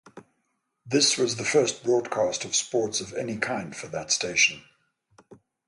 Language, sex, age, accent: English, male, 70-79, England English; Southern African (South Africa, Zimbabwe, Namibia)